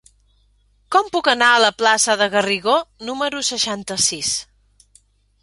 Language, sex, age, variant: Catalan, female, 40-49, Central